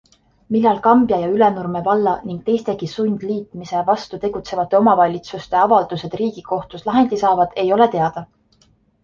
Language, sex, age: Estonian, female, 19-29